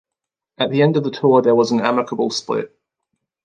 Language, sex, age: English, male, 30-39